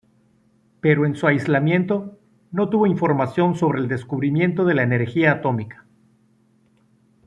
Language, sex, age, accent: Spanish, male, 40-49, México